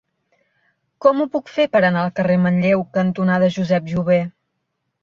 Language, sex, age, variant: Catalan, female, 19-29, Central